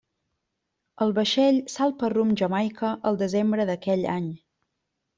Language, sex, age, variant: Catalan, female, 30-39, Central